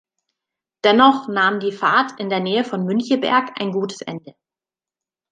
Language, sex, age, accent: German, female, 30-39, Deutschland Deutsch